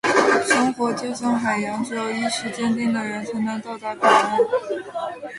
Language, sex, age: Chinese, female, 19-29